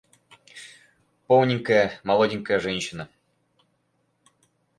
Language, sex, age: Russian, male, under 19